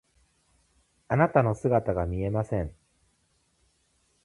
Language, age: Japanese, 30-39